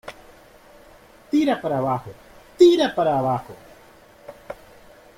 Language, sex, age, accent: Spanish, male, 40-49, Caribe: Cuba, Venezuela, Puerto Rico, República Dominicana, Panamá, Colombia caribeña, México caribeño, Costa del golfo de México